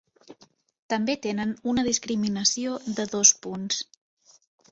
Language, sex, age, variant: Catalan, female, 30-39, Central